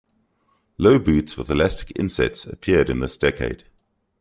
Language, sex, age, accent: English, male, 30-39, Southern African (South Africa, Zimbabwe, Namibia)